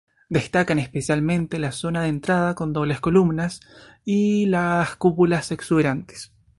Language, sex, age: Spanish, male, 19-29